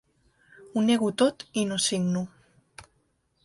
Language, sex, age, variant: Catalan, female, 19-29, Central